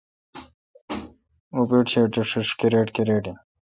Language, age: Kalkoti, 19-29